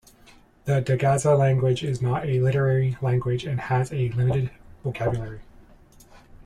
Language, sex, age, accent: English, male, 30-39, Canadian English